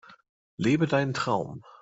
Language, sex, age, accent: German, male, 30-39, Deutschland Deutsch